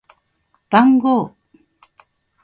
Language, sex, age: Japanese, female, 50-59